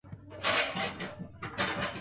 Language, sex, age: English, male, 19-29